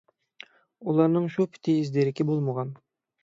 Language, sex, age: Uyghur, male, 19-29